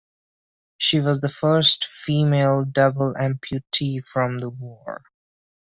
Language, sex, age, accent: English, male, 19-29, India and South Asia (India, Pakistan, Sri Lanka)